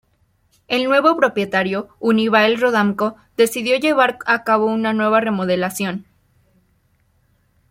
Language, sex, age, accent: Spanish, female, 19-29, México